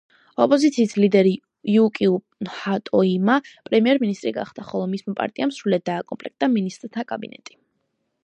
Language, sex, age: Georgian, female, under 19